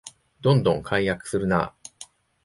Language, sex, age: Japanese, male, 40-49